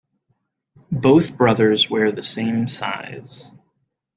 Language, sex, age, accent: English, male, 19-29, United States English